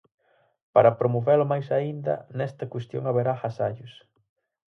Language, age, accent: Galician, 19-29, Atlántico (seseo e gheada)